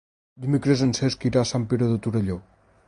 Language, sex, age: Catalan, male, 19-29